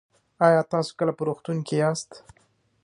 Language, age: Pashto, 19-29